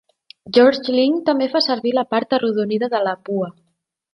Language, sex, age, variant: Catalan, female, 30-39, Central